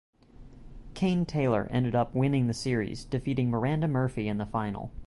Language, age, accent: English, 19-29, United States English